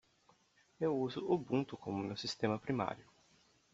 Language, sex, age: Portuguese, male, 19-29